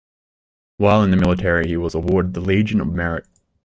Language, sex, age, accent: English, male, 19-29, Australian English